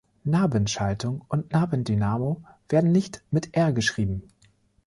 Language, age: German, 30-39